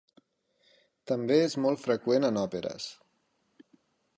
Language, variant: Catalan, Central